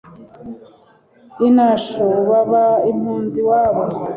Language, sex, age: Kinyarwanda, female, 30-39